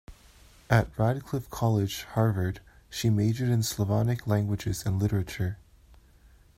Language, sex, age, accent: English, male, 19-29, Canadian English